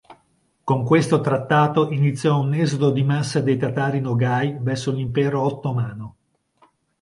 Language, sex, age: Italian, male, 50-59